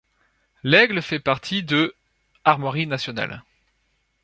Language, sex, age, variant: French, male, 30-39, Français de métropole